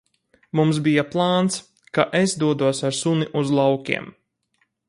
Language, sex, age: Latvian, male, 30-39